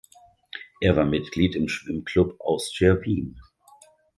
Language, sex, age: German, male, 40-49